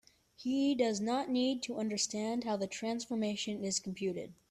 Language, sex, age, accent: English, male, under 19, United States English